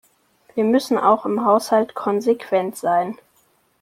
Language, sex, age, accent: German, male, under 19, Deutschland Deutsch